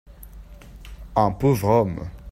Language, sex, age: French, male, under 19